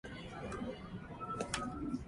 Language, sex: English, female